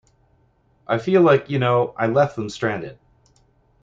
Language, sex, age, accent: English, male, 40-49, Canadian English